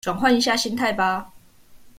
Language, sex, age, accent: Chinese, female, 19-29, 出生地：臺北市